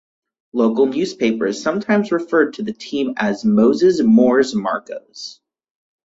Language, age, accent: English, 19-29, United States English